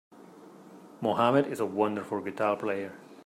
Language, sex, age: English, male, 30-39